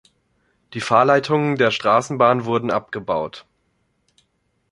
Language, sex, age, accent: German, male, 19-29, Deutschland Deutsch